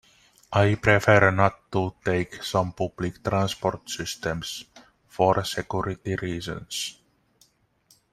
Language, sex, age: English, male, 30-39